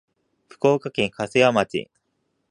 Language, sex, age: Japanese, male, 19-29